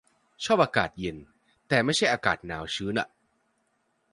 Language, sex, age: Thai, male, 19-29